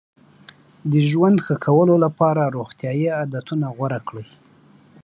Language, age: Pashto, 30-39